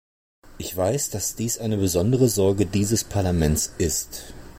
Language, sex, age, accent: German, male, 40-49, Deutschland Deutsch